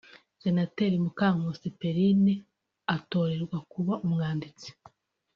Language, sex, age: Kinyarwanda, female, 19-29